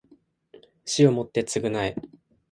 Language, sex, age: Japanese, male, 19-29